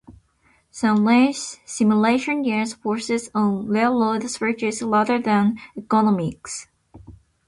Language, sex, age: English, female, 19-29